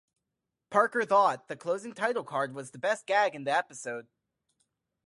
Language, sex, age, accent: English, male, under 19, United States English